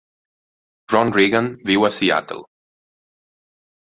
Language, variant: Catalan, Central